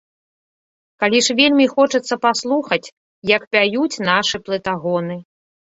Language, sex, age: Belarusian, female, 30-39